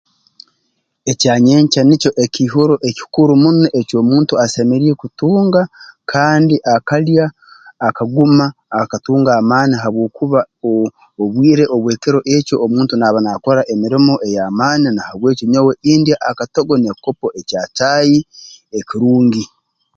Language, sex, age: Tooro, male, 40-49